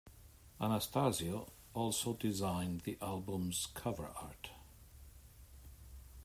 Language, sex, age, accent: English, male, 60-69, England English